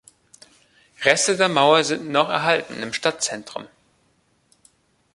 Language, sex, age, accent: German, male, 19-29, Deutschland Deutsch